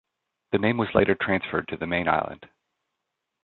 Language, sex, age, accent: English, male, 30-39, United States English